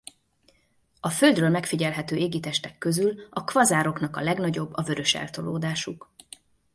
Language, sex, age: Hungarian, female, 40-49